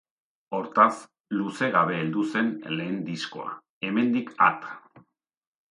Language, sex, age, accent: Basque, male, 50-59, Erdialdekoa edo Nafarra (Gipuzkoa, Nafarroa)